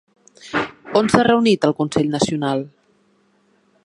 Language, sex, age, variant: Catalan, female, 30-39, Nord-Occidental